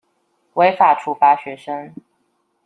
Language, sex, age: Chinese, female, 19-29